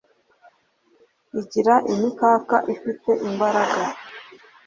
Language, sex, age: Kinyarwanda, male, 40-49